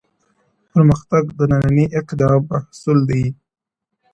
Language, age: Pashto, under 19